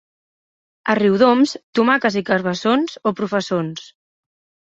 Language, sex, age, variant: Catalan, female, 19-29, Central